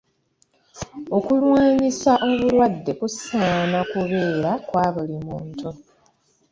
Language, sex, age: Ganda, female, 30-39